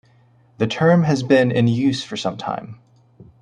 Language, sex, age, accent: English, male, 19-29, United States English